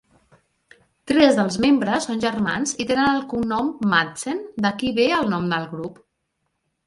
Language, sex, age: Catalan, female, 40-49